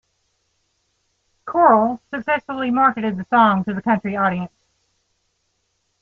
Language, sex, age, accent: English, female, 40-49, United States English